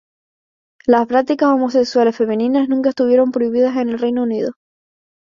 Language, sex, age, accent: Spanish, male, 19-29, España: Islas Canarias